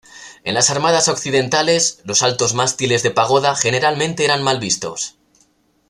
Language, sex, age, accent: Spanish, male, 19-29, España: Norte peninsular (Asturias, Castilla y León, Cantabria, País Vasco, Navarra, Aragón, La Rioja, Guadalajara, Cuenca)